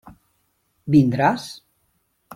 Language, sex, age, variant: Catalan, male, 30-39, Central